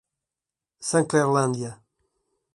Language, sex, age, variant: Portuguese, male, 50-59, Portuguese (Portugal)